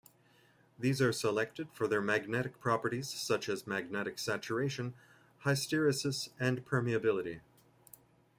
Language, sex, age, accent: English, male, 30-39, Canadian English